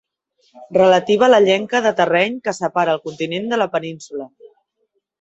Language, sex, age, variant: Catalan, female, 30-39, Central